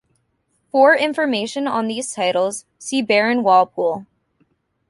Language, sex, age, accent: English, female, 19-29, United States English